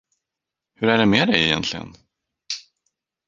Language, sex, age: Swedish, male, 19-29